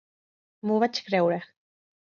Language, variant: Catalan, Central